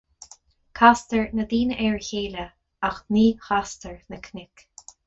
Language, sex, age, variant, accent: Irish, female, 30-39, Gaeilge Chonnacht, Cainteoir líofa, ní ó dhúchas